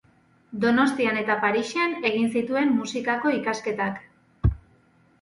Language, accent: Basque, Erdialdekoa edo Nafarra (Gipuzkoa, Nafarroa)